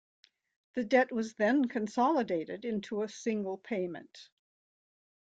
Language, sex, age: English, female, 70-79